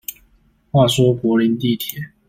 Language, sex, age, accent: Chinese, male, 19-29, 出生地：臺北市